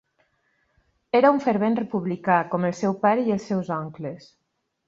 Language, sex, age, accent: Catalan, female, 50-59, valencià